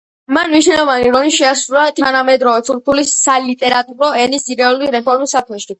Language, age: Georgian, 30-39